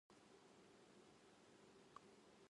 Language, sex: Japanese, female